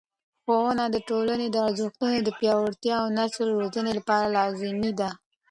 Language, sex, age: Pashto, female, 19-29